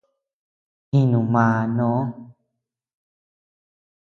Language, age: Tepeuxila Cuicatec, under 19